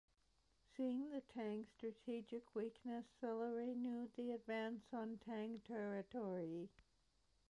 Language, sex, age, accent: English, female, 60-69, Canadian English